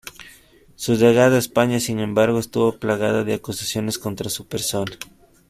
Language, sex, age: Spanish, male, 30-39